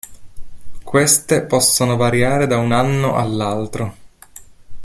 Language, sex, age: Italian, male, 30-39